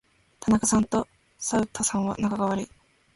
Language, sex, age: Japanese, female, 19-29